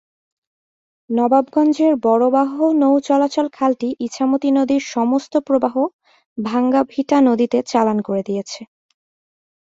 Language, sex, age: Bengali, female, 19-29